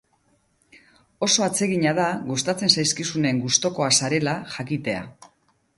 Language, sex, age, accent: Basque, female, 50-59, Mendebalekoa (Araba, Bizkaia, Gipuzkoako mendebaleko herri batzuk)